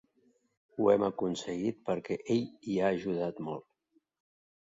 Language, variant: Catalan, Central